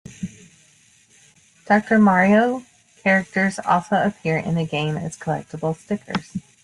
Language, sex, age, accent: English, female, 40-49, United States English